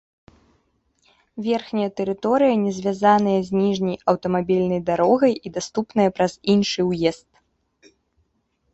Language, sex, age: Belarusian, female, 19-29